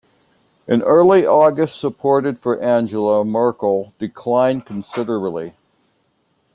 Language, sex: English, male